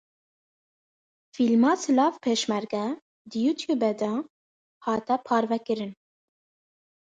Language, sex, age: Kurdish, female, 19-29